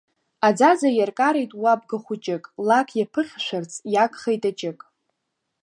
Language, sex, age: Abkhazian, female, under 19